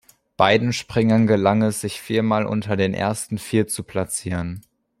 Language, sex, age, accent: German, male, under 19, Deutschland Deutsch